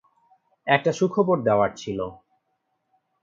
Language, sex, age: Bengali, male, 19-29